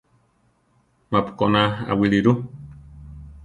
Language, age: Central Tarahumara, 30-39